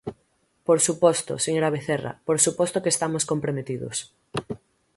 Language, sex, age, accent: Galician, female, 19-29, Central (gheada); Oriental (común en zona oriental)